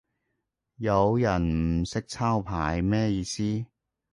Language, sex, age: Cantonese, male, 30-39